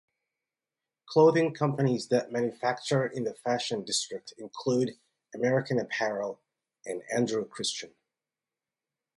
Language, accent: English, United States English